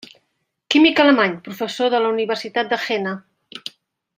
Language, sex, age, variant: Catalan, female, 50-59, Central